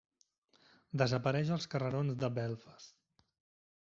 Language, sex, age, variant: Catalan, male, 19-29, Central